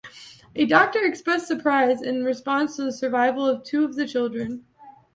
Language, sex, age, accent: English, female, 19-29, United States English